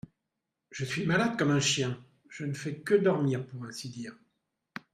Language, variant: French, Français de métropole